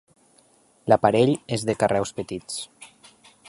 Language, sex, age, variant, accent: Catalan, male, 19-29, Valencià meridional, valencià